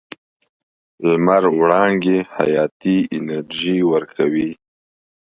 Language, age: Pashto, 30-39